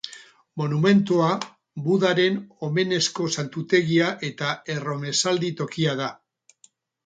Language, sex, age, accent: Basque, male, 60-69, Erdialdekoa edo Nafarra (Gipuzkoa, Nafarroa)